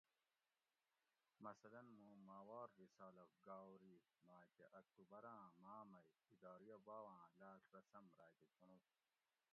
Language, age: Gawri, 40-49